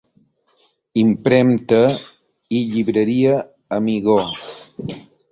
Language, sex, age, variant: Catalan, male, 50-59, Balear